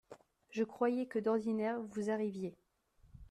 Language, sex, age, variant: French, female, 19-29, Français de métropole